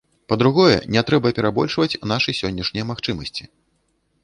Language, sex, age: Belarusian, male, 40-49